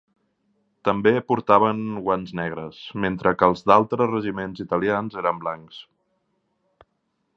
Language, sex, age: Catalan, male, 40-49